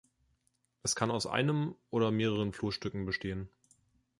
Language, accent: German, Deutschland Deutsch